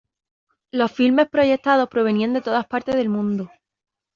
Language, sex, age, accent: Spanish, female, 19-29, España: Sur peninsular (Andalucia, Extremadura, Murcia)